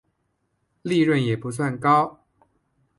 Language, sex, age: Chinese, male, 19-29